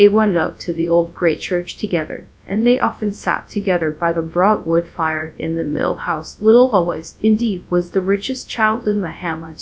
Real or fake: fake